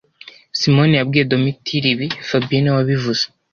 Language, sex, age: Kinyarwanda, male, under 19